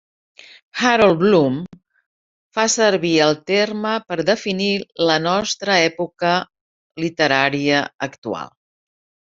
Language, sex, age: Catalan, female, 50-59